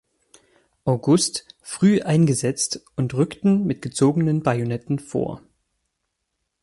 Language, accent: German, Deutschland Deutsch